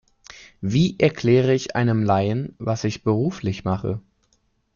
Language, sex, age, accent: German, male, 19-29, Deutschland Deutsch